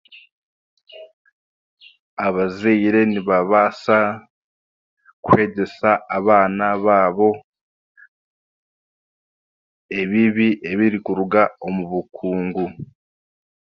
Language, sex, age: Chiga, male, 19-29